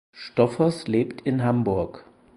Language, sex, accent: German, male, Deutschland Deutsch